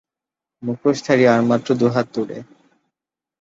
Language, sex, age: Bengali, male, 19-29